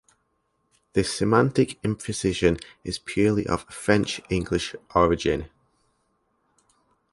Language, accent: English, England English